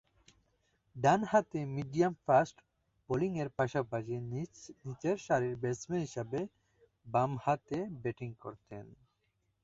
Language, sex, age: Bengali, male, 19-29